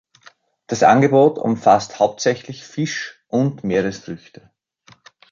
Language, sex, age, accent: German, male, 30-39, Österreichisches Deutsch